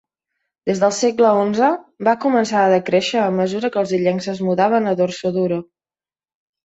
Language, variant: Catalan, Central